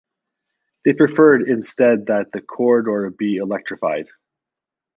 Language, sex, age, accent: English, male, 40-49, Canadian English